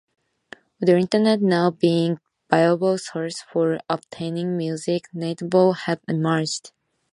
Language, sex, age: English, female, 19-29